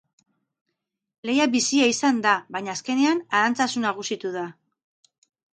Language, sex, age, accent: Basque, female, 50-59, Mendebalekoa (Araba, Bizkaia, Gipuzkoako mendebaleko herri batzuk)